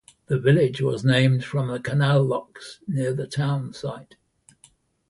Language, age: English, 80-89